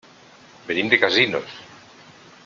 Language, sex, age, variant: Catalan, male, 60-69, Nord-Occidental